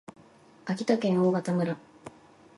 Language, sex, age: Japanese, female, 19-29